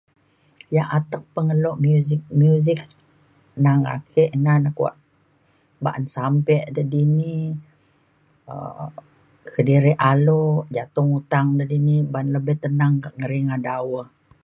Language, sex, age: Mainstream Kenyah, female, 60-69